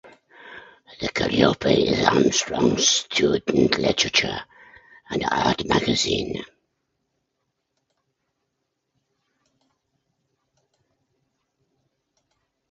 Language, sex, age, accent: English, male, 70-79, Scottish English